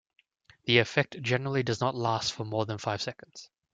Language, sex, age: English, male, 19-29